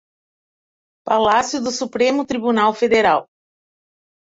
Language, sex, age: Portuguese, female, 50-59